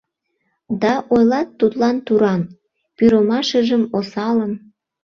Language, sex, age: Mari, female, 19-29